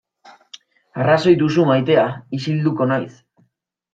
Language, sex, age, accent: Basque, male, 19-29, Mendebalekoa (Araba, Bizkaia, Gipuzkoako mendebaleko herri batzuk)